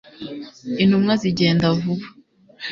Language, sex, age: Kinyarwanda, female, 19-29